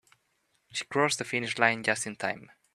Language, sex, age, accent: English, male, 19-29, United States English